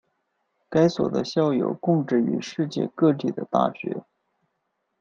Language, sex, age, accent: Chinese, male, 19-29, 出生地：湖南省